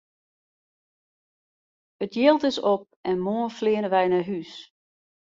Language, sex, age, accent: Western Frisian, female, 40-49, Wâldfrysk